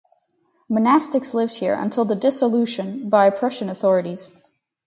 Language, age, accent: English, 19-29, Canadian English